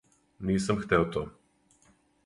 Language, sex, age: Serbian, male, 50-59